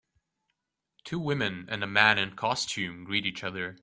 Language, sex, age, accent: English, male, 19-29, England English